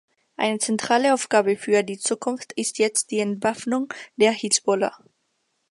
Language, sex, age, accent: German, female, under 19, Deutschland Deutsch